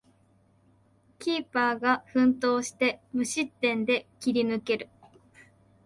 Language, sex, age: Japanese, female, 19-29